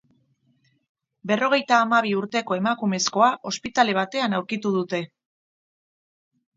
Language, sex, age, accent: Basque, female, 50-59, Erdialdekoa edo Nafarra (Gipuzkoa, Nafarroa)